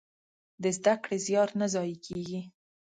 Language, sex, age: Pashto, female, 19-29